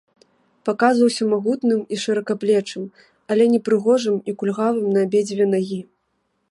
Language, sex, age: Belarusian, female, 19-29